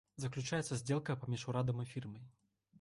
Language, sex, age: Belarusian, male, 19-29